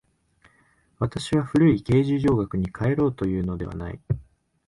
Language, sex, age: Japanese, male, 19-29